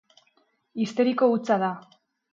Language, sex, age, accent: Basque, female, 19-29, Mendebalekoa (Araba, Bizkaia, Gipuzkoako mendebaleko herri batzuk)